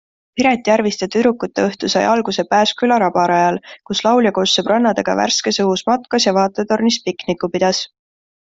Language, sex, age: Estonian, female, 19-29